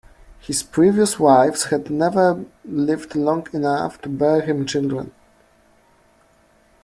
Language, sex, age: English, male, 30-39